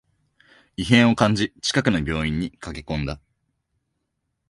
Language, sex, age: Japanese, male, 19-29